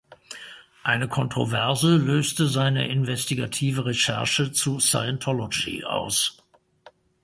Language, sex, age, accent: German, male, 60-69, Deutschland Deutsch